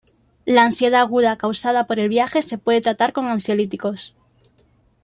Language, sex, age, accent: Spanish, female, 19-29, España: Centro-Sur peninsular (Madrid, Toledo, Castilla-La Mancha)